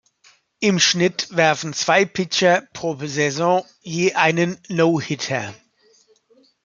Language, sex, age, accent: German, male, 50-59, Deutschland Deutsch